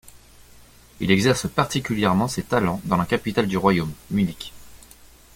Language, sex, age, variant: French, male, 19-29, Français de métropole